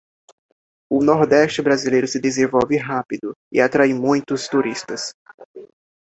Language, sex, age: Portuguese, male, 19-29